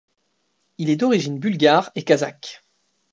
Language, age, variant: French, 19-29, Français de métropole